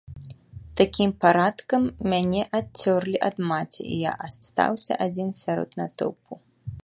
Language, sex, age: Belarusian, female, 30-39